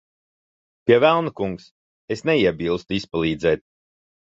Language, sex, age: Latvian, male, 30-39